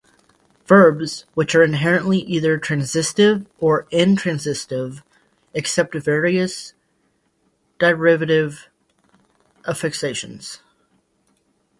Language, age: English, 19-29